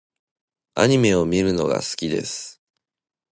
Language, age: Japanese, 19-29